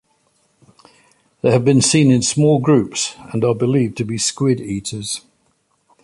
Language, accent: English, England English